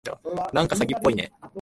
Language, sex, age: Japanese, male, 19-29